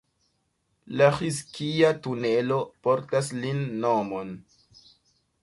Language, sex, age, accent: Esperanto, male, 19-29, Internacia